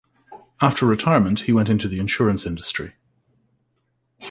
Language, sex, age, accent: English, male, 40-49, Irish English